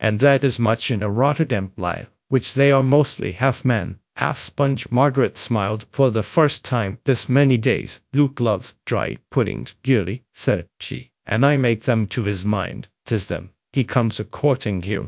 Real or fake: fake